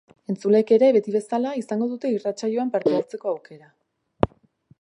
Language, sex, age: Basque, female, 19-29